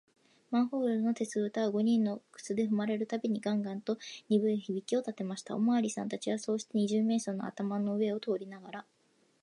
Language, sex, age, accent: Japanese, female, 19-29, 標準語